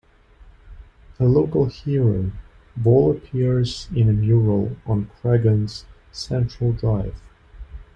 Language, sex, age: English, male, 30-39